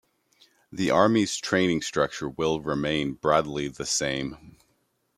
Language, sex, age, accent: English, male, 30-39, United States English